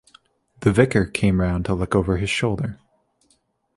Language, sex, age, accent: English, male, 30-39, United States English